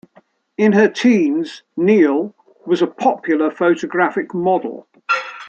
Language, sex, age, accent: English, male, 70-79, England English